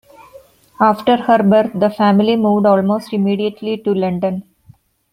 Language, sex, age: English, female, 40-49